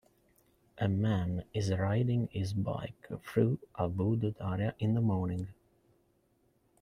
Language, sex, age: English, male, 30-39